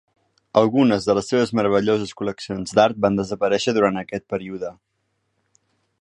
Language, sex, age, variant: Catalan, male, 19-29, Central